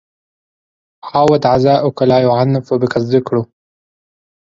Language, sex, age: Arabic, male, 19-29